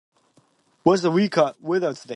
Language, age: English, 19-29